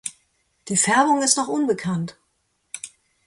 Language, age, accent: German, 50-59, Deutschland Deutsch